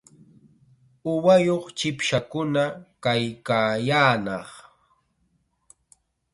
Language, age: Chiquián Ancash Quechua, 19-29